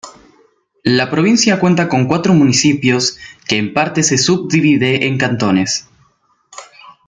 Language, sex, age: Spanish, male, under 19